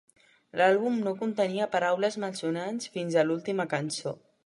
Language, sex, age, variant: Catalan, male, 19-29, Central